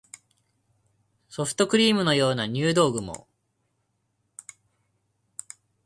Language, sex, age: Japanese, male, 19-29